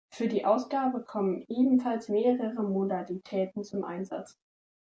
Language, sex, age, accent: German, male, under 19, Deutschland Deutsch